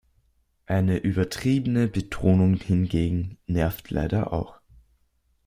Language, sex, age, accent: German, male, under 19, Österreichisches Deutsch